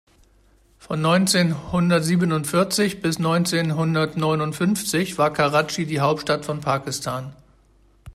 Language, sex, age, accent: German, male, 50-59, Deutschland Deutsch